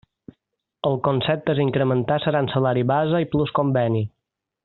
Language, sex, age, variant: Catalan, male, 19-29, Balear